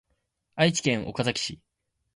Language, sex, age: Japanese, male, under 19